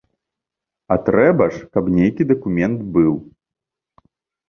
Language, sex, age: Belarusian, male, 30-39